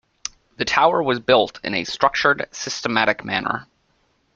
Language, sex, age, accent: English, male, 19-29, United States English